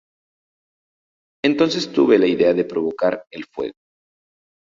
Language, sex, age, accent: Spanish, male, 19-29, México